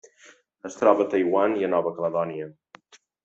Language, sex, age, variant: Catalan, male, 40-49, Central